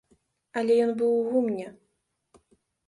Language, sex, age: Belarusian, female, 19-29